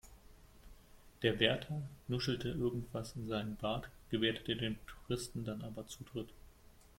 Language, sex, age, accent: German, male, 19-29, Deutschland Deutsch